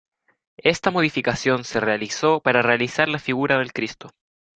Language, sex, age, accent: Spanish, male, under 19, Chileno: Chile, Cuyo